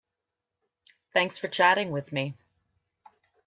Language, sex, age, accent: English, female, 50-59, Canadian English